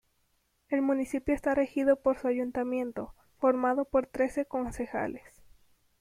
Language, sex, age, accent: Spanish, female, 19-29, México